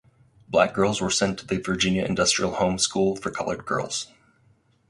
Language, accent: English, United States English